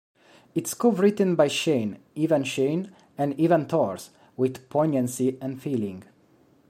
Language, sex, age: English, male, 30-39